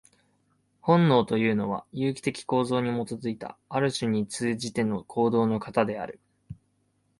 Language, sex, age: Japanese, male, 19-29